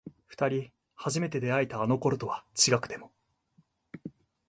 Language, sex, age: Japanese, male, 19-29